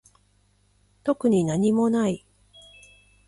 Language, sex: Japanese, female